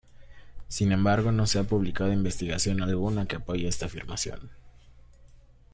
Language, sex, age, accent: Spanish, male, 19-29, México